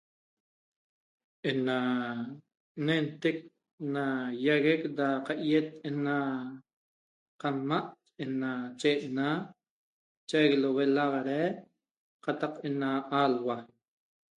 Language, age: Toba, 30-39